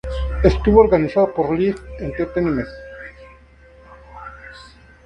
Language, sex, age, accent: Spanish, male, 50-59, México